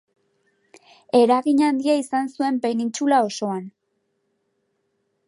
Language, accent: Basque, Mendebalekoa (Araba, Bizkaia, Gipuzkoako mendebaleko herri batzuk)